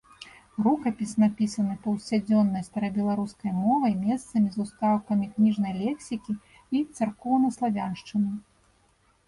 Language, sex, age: Belarusian, female, 30-39